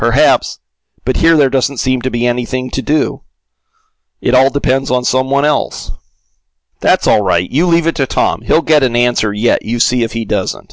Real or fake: real